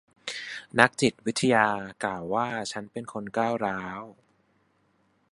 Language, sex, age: Thai, male, 30-39